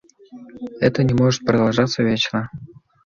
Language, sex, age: Russian, male, 19-29